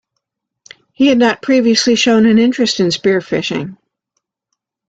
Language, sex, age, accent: English, female, 70-79, United States English